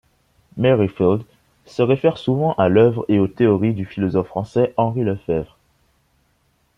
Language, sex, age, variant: French, male, under 19, Français des départements et régions d'outre-mer